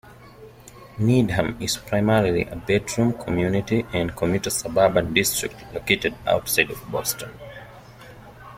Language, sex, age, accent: English, male, 19-29, United States English